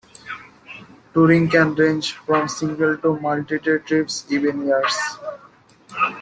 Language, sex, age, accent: English, male, 19-29, United States English